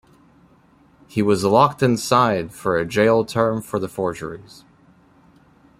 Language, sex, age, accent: English, male, 19-29, United States English